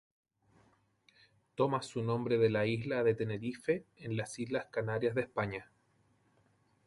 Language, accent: Spanish, Chileno: Chile, Cuyo